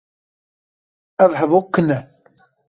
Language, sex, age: Kurdish, male, 19-29